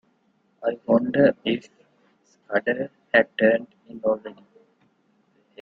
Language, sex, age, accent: English, male, 19-29, India and South Asia (India, Pakistan, Sri Lanka)